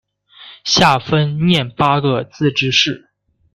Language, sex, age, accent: Chinese, male, 19-29, 出生地：河北省